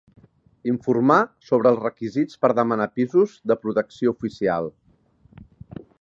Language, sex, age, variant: Catalan, male, 40-49, Central